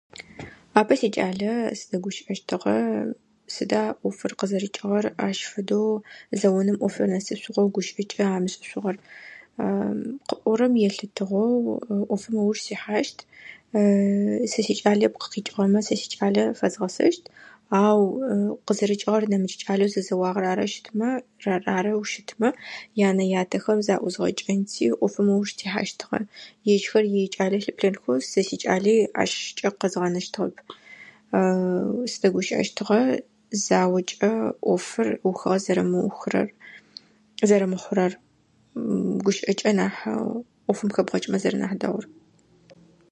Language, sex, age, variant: Adyghe, female, 19-29, Адыгабзэ (Кирил, пстэумэ зэдыряе)